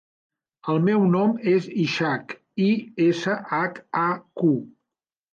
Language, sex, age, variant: Catalan, male, 50-59, Central